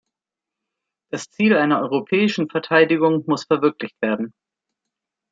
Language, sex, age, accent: German, female, 50-59, Deutschland Deutsch